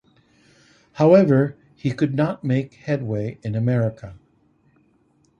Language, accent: English, United States English